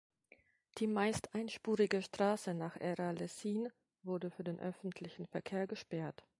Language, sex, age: German, female, 30-39